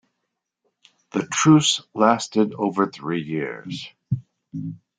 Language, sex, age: English, male, 60-69